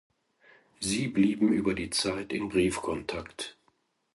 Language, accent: German, Deutschland Deutsch